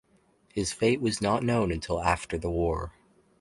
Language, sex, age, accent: English, male, under 19, Canadian English